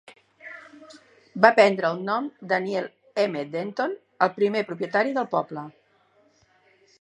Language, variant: Catalan, Central